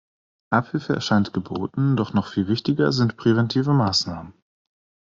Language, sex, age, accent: German, male, 19-29, Deutschland Deutsch